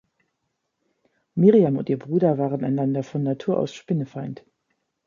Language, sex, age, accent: German, female, 50-59, Deutschland Deutsch